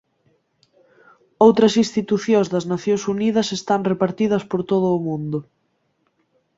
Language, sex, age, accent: Galician, female, 19-29, Central (gheada)